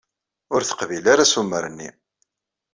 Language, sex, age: Kabyle, male, 40-49